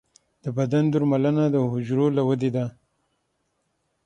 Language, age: Pashto, 40-49